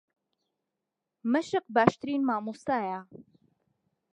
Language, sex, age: Central Kurdish, female, 30-39